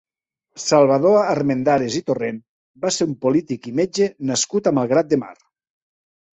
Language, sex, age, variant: Catalan, male, 40-49, Central